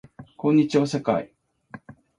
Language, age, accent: Japanese, 50-59, 標準語